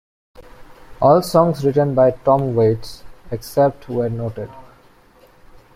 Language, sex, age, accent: English, male, 19-29, India and South Asia (India, Pakistan, Sri Lanka)